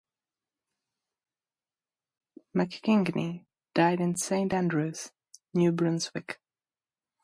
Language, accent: English, United States English